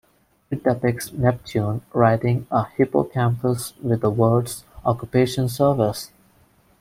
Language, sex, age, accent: English, male, 19-29, India and South Asia (India, Pakistan, Sri Lanka)